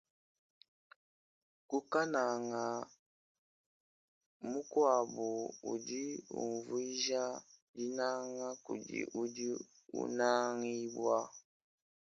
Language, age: Luba-Lulua, 19-29